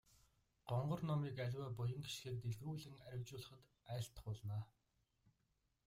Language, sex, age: Mongolian, male, 30-39